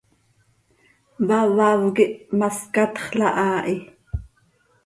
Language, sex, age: Seri, female, 40-49